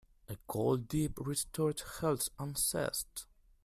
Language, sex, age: English, male, 19-29